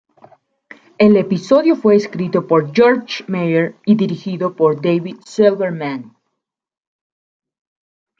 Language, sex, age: Spanish, female, 19-29